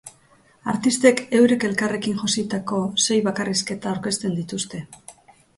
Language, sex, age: Basque, female, 50-59